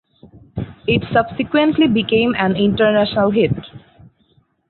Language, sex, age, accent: English, female, 19-29, India and South Asia (India, Pakistan, Sri Lanka)